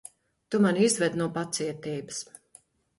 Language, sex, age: Latvian, female, 50-59